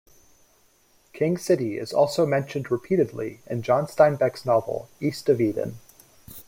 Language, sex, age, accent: English, male, 30-39, United States English